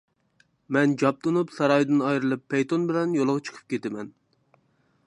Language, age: Uyghur, 30-39